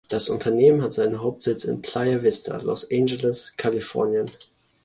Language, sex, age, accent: German, male, under 19, Deutschland Deutsch